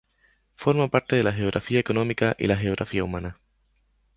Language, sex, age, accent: Spanish, male, 19-29, España: Islas Canarias